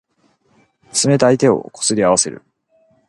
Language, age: Japanese, 19-29